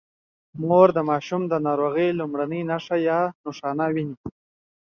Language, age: Pashto, 19-29